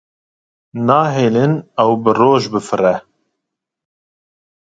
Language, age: Kurdish, 30-39